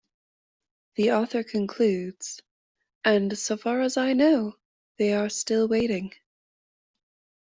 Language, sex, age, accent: English, female, 30-39, Canadian English